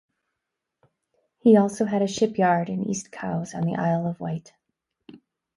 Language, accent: English, United States English